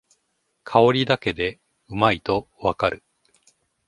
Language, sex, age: Japanese, male, 50-59